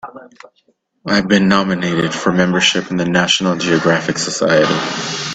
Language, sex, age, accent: English, male, 30-39, United States English